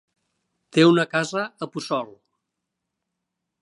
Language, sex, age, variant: Catalan, male, 60-69, Nord-Occidental